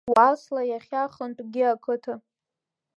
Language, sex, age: Abkhazian, female, 19-29